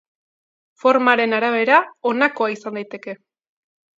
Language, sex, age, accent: Basque, female, 19-29, Erdialdekoa edo Nafarra (Gipuzkoa, Nafarroa)